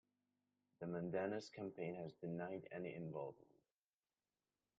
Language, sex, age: English, male, under 19